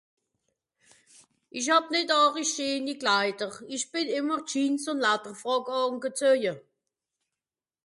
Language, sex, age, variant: Swiss German, female, 40-49, Nordniederàlemmànisch (Rishoffe, Zàwere, Bùsswìller, Hawenau, Brüemt, Stroossbùri, Molse, Dàmbàch, Schlettstàtt, Pfàlzbùri usw.)